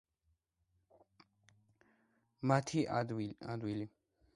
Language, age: Georgian, under 19